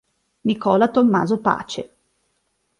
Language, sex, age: Italian, female, 30-39